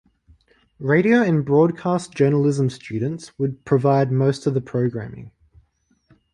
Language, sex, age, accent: English, male, 19-29, Australian English